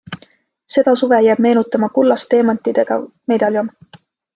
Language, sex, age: Estonian, female, 19-29